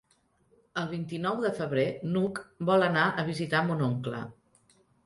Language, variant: Catalan, Central